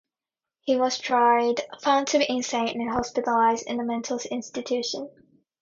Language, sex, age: English, female, 19-29